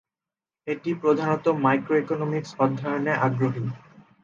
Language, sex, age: Bengali, male, 19-29